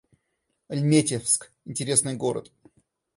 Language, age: Russian, 19-29